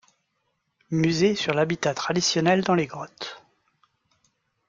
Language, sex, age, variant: French, male, 30-39, Français de métropole